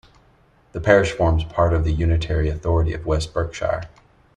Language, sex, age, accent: English, male, 30-39, United States English